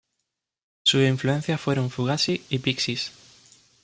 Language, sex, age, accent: Spanish, male, 19-29, España: Sur peninsular (Andalucia, Extremadura, Murcia)